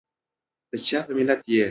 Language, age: Pashto, under 19